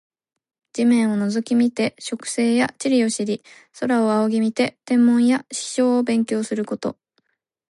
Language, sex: Japanese, female